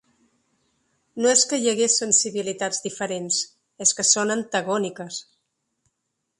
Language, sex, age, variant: Catalan, female, 40-49, Central